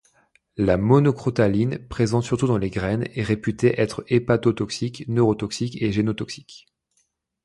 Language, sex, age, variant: French, male, 19-29, Français de métropole